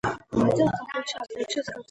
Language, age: Russian, under 19